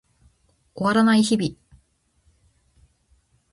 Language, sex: Japanese, female